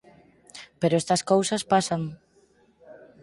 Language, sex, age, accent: Galician, female, 19-29, Normativo (estándar)